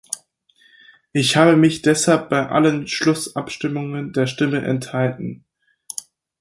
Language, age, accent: German, 19-29, Deutschland Deutsch